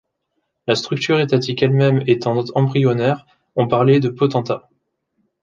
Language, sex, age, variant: French, male, 19-29, Français de métropole